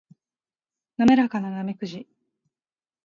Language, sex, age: Japanese, female, 19-29